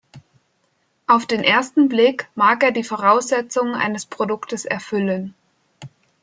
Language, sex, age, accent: German, female, 19-29, Deutschland Deutsch